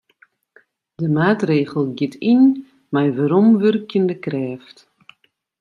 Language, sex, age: Western Frisian, female, 30-39